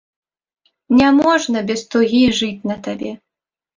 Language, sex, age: Belarusian, female, 19-29